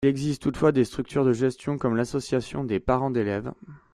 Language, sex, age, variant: French, male, 30-39, Français de métropole